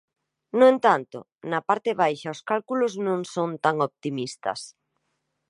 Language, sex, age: Galician, female, 40-49